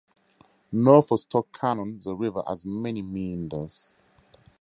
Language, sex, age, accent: English, male, 30-39, Southern African (South Africa, Zimbabwe, Namibia)